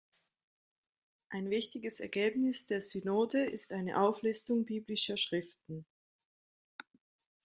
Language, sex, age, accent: German, female, 30-39, Schweizerdeutsch